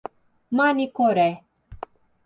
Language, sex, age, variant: Portuguese, female, 40-49, Portuguese (Brasil)